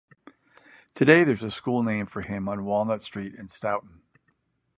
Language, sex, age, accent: English, male, 60-69, United States English